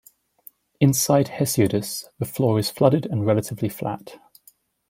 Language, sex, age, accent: English, male, 19-29, England English